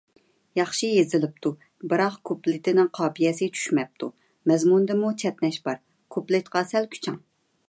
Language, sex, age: Uyghur, female, 30-39